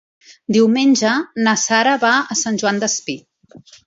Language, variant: Catalan, Central